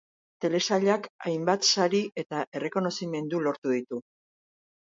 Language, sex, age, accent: Basque, female, 60-69, Erdialdekoa edo Nafarra (Gipuzkoa, Nafarroa)